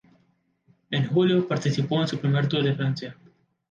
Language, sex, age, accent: Spanish, male, 19-29, América central